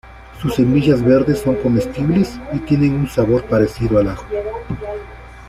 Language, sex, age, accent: Spanish, male, 40-49, Andino-Pacífico: Colombia, Perú, Ecuador, oeste de Bolivia y Venezuela andina